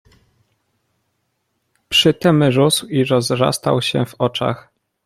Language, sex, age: Polish, male, 19-29